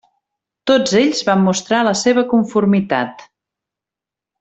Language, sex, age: Catalan, female, 50-59